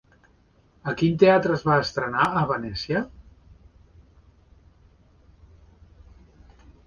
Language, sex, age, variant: Catalan, male, 60-69, Central